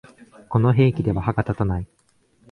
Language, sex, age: Japanese, male, 19-29